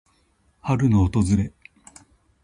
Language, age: Japanese, 50-59